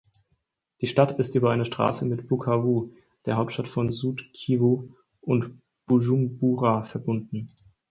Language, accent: German, Deutschland Deutsch